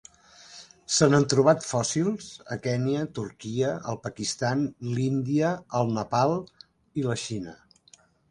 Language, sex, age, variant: Catalan, male, 60-69, Central